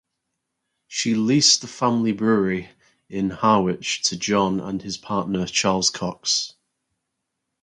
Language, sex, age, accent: English, male, 19-29, England English